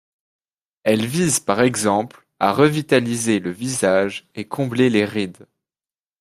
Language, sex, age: French, male, 19-29